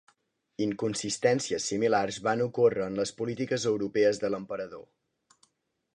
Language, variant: Catalan, Central